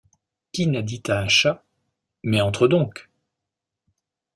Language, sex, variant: French, male, Français de métropole